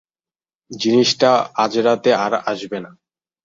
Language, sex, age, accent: Bengali, male, 19-29, প্রমিত; চলিত